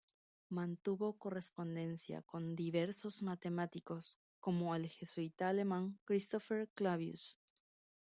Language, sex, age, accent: Spanish, female, 30-39, Rioplatense: Argentina, Uruguay, este de Bolivia, Paraguay